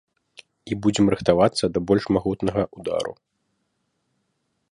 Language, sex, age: Belarusian, male, 19-29